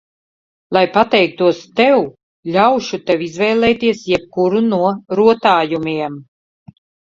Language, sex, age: Latvian, female, 50-59